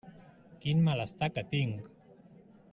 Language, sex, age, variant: Catalan, male, 30-39, Central